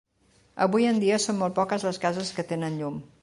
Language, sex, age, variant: Catalan, female, 60-69, Central